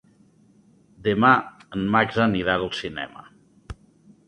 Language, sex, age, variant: Catalan, male, 50-59, Nord-Occidental